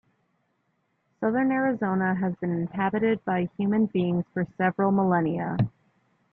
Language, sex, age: English, female, 19-29